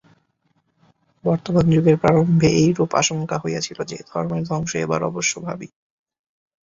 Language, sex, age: Bengali, male, 19-29